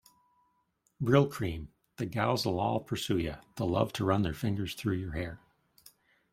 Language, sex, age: English, male, 40-49